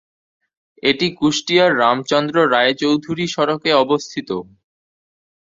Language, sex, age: Bengali, male, under 19